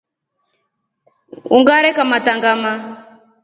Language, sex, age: Rombo, female, 30-39